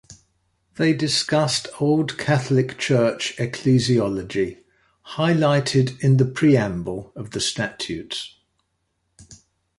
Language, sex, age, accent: English, male, 70-79, England English